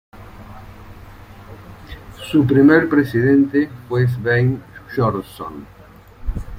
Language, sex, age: Spanish, male, 50-59